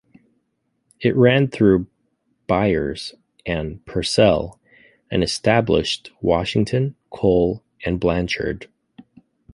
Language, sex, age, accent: English, male, 30-39, United States English